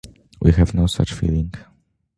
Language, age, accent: English, under 19, United States English